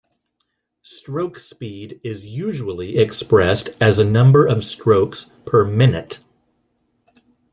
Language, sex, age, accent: English, male, 40-49, United States English